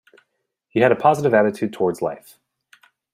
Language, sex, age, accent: English, male, 30-39, United States English